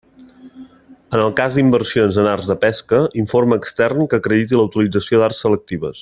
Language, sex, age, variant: Catalan, male, 19-29, Central